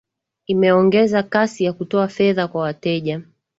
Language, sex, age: Swahili, female, 30-39